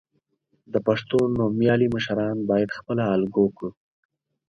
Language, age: Pashto, 19-29